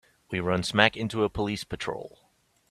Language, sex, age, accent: English, male, 40-49, United States English